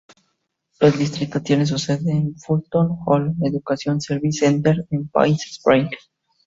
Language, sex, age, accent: Spanish, male, 19-29, México